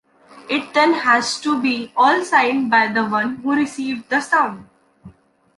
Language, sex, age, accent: English, female, 19-29, India and South Asia (India, Pakistan, Sri Lanka)